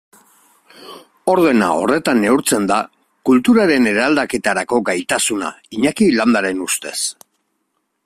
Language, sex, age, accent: Basque, male, 40-49, Mendebalekoa (Araba, Bizkaia, Gipuzkoako mendebaleko herri batzuk)